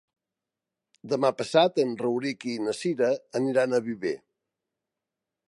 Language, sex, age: Catalan, male, 60-69